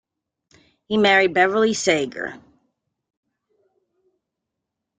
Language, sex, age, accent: English, female, 40-49, United States English